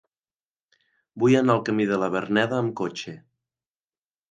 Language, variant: Catalan, Nord-Occidental